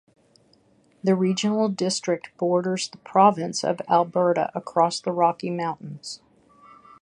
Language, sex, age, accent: English, female, 60-69, United States English